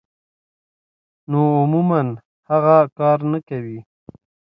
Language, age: Pashto, 19-29